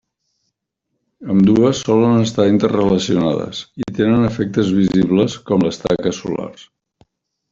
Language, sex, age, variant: Catalan, male, 50-59, Central